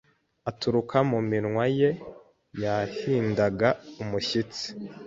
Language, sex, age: Kinyarwanda, male, 19-29